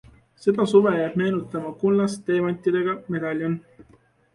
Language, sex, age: Estonian, male, 19-29